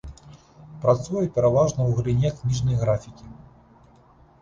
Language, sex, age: Belarusian, male, 40-49